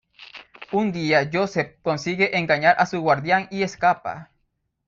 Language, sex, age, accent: Spanish, male, 19-29, América central